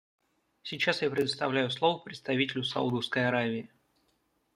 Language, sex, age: Russian, male, 19-29